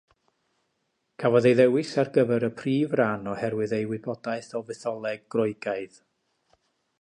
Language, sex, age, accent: Welsh, male, 50-59, Y Deyrnas Unedig Cymraeg